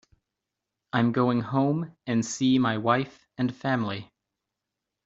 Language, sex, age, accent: English, male, 30-39, United States English